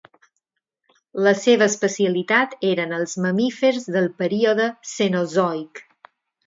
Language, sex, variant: Catalan, female, Balear